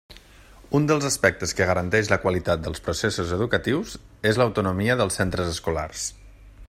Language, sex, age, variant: Catalan, male, 30-39, Nord-Occidental